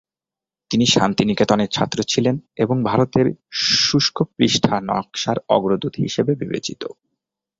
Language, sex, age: Bengali, male, 19-29